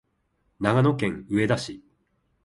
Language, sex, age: Japanese, male, 19-29